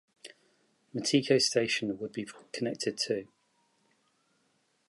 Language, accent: English, England English